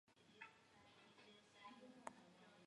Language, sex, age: Georgian, female, under 19